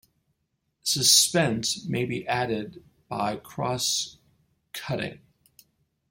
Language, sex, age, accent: English, male, 50-59, United States English